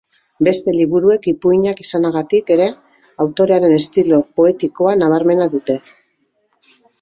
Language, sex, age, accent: Basque, female, 50-59, Mendebalekoa (Araba, Bizkaia, Gipuzkoako mendebaleko herri batzuk)